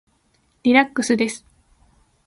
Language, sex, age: Japanese, female, 19-29